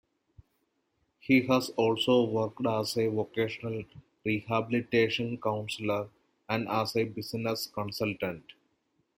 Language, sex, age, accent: English, male, 30-39, India and South Asia (India, Pakistan, Sri Lanka)